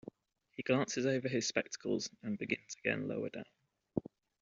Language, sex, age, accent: English, male, 19-29, England English